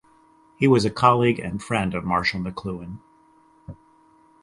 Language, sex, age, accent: English, male, 50-59, United States English